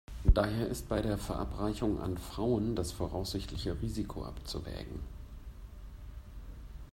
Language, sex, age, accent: German, male, 50-59, Deutschland Deutsch